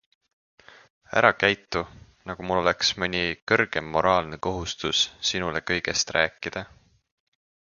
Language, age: Estonian, 19-29